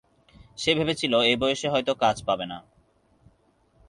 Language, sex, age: Bengali, male, 19-29